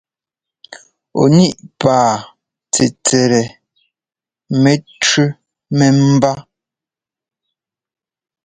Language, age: Ngomba, 19-29